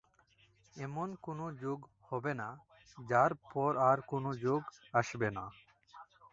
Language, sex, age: Bengali, male, 19-29